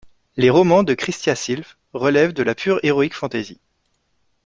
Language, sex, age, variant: French, male, 30-39, Français de métropole